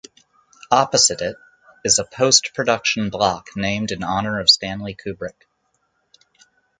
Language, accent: English, United States English